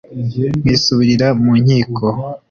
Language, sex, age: Kinyarwanda, male, 19-29